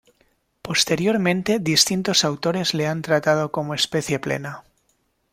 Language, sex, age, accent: Spanish, male, 19-29, España: Norte peninsular (Asturias, Castilla y León, Cantabria, País Vasco, Navarra, Aragón, La Rioja, Guadalajara, Cuenca)